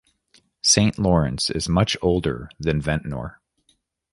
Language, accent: English, United States English